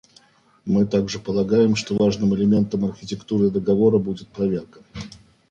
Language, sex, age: Russian, male, 40-49